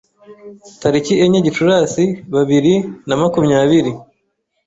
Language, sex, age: Kinyarwanda, male, 30-39